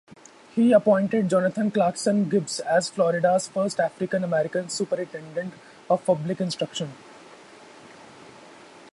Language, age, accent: English, 19-29, India and South Asia (India, Pakistan, Sri Lanka)